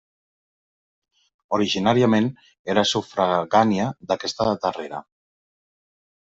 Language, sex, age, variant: Catalan, male, 40-49, Nord-Occidental